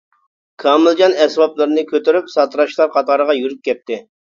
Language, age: Uyghur, 40-49